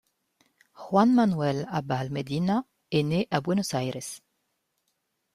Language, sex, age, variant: French, female, 40-49, Français de métropole